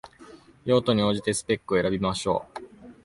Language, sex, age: Japanese, male, 19-29